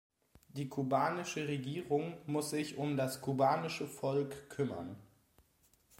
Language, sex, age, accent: German, male, 19-29, Deutschland Deutsch